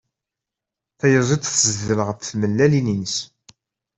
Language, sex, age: Kabyle, male, 30-39